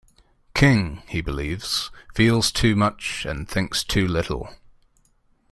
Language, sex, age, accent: English, male, 19-29, England English